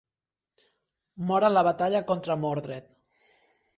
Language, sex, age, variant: Catalan, male, 19-29, Central